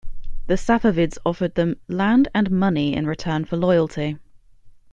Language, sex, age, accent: English, female, 19-29, England English